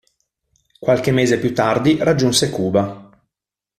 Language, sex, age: Italian, male, 40-49